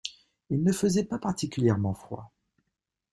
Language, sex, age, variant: French, male, 30-39, Français de métropole